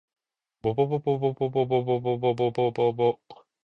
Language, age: Japanese, 30-39